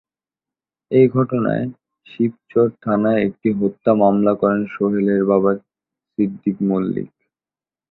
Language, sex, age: Bengali, male, 19-29